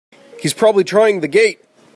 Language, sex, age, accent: English, male, 19-29, United States English